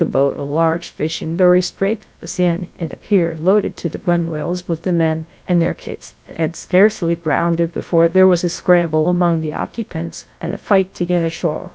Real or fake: fake